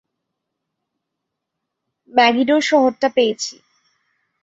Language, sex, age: Bengali, female, 19-29